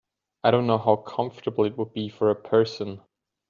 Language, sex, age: English, male, 19-29